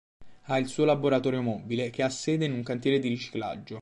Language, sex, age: Italian, male, 19-29